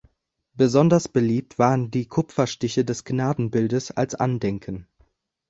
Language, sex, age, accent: German, male, under 19, Deutschland Deutsch